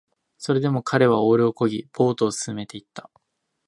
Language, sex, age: Japanese, male, 19-29